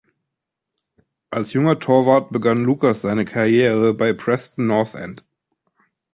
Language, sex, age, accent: German, male, 30-39, Deutschland Deutsch